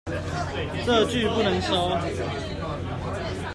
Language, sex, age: Chinese, male, 30-39